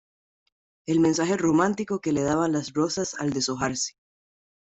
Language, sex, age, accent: Spanish, female, 30-39, América central